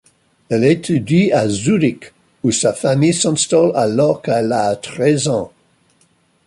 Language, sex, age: French, male, 60-69